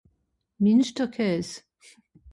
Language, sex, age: Swiss German, female, 60-69